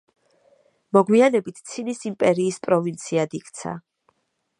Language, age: Georgian, 30-39